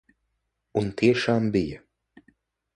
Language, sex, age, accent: Latvian, male, under 19, Vidus dialekts